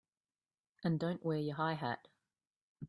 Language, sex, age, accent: English, female, 40-49, Australian English